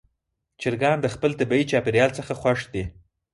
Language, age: Pashto, 19-29